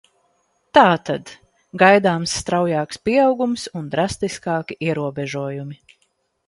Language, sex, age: Latvian, female, 40-49